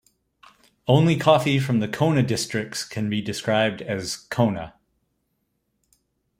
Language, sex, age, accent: English, male, 30-39, United States English